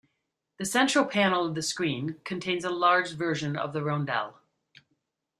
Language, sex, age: English, female, 50-59